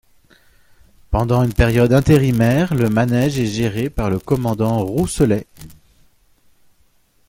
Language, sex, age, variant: French, male, 40-49, Français de métropole